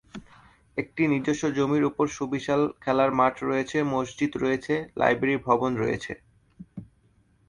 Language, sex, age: Bengali, male, 19-29